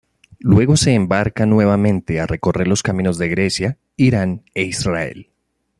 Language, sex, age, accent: Spanish, male, 30-39, Andino-Pacífico: Colombia, Perú, Ecuador, oeste de Bolivia y Venezuela andina